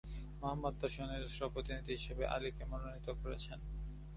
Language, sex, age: Bengali, female, 19-29